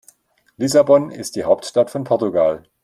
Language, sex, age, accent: German, male, 40-49, Deutschland Deutsch